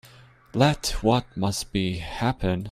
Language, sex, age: English, male, 30-39